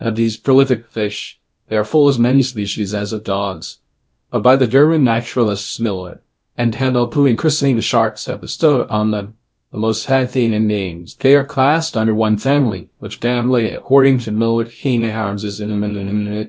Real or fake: fake